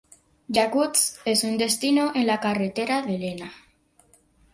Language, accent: Spanish, Caribe: Cuba, Venezuela, Puerto Rico, República Dominicana, Panamá, Colombia caribeña, México caribeño, Costa del golfo de México